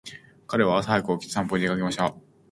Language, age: Japanese, 19-29